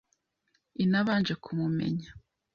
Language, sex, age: Kinyarwanda, female, 19-29